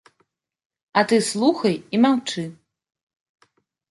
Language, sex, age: Belarusian, female, 30-39